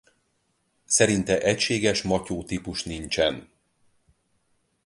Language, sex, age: Hungarian, male, 40-49